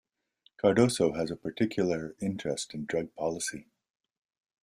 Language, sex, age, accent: English, male, 40-49, Canadian English